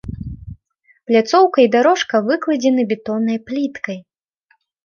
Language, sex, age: Belarusian, female, 19-29